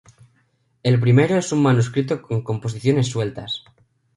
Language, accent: Spanish, España: Centro-Sur peninsular (Madrid, Toledo, Castilla-La Mancha)